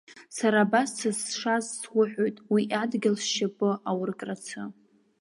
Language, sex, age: Abkhazian, female, 19-29